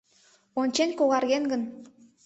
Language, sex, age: Mari, female, under 19